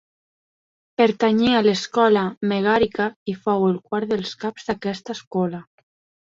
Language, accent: Catalan, valencià